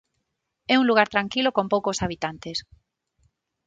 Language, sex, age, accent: Galician, female, 40-49, Normativo (estándar); Neofalante